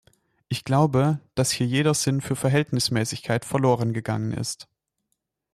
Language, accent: German, Deutschland Deutsch